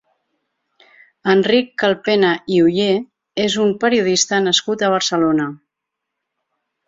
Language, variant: Catalan, Central